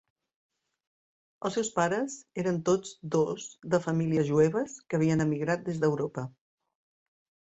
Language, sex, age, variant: Catalan, female, 50-59, Central